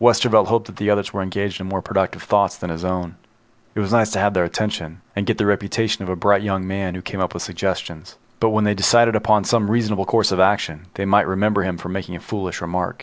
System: none